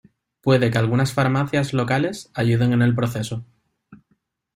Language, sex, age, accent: Spanish, male, 30-39, España: Sur peninsular (Andalucia, Extremadura, Murcia)